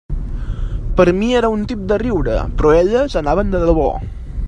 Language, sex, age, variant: Catalan, male, 19-29, Central